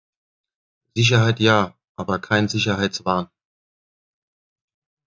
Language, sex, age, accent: German, male, 40-49, Deutschland Deutsch